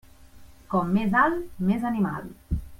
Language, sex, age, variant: Catalan, female, 30-39, Central